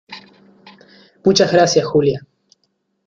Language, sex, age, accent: Spanish, male, 40-49, Rioplatense: Argentina, Uruguay, este de Bolivia, Paraguay